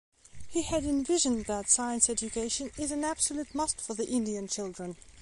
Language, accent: English, England English